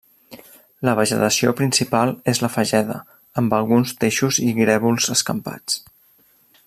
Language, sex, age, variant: Catalan, male, 30-39, Central